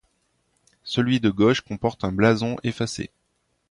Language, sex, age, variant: French, male, 30-39, Français de métropole